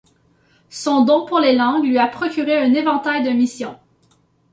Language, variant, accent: French, Français d'Amérique du Nord, Français du Canada